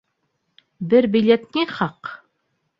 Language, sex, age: Bashkir, female, 30-39